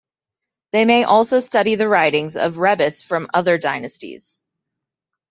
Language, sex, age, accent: English, female, 19-29, United States English